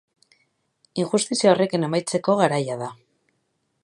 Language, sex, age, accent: Basque, female, 30-39, Mendebalekoa (Araba, Bizkaia, Gipuzkoako mendebaleko herri batzuk)